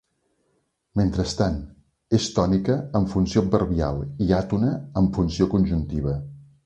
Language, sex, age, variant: Catalan, male, 50-59, Central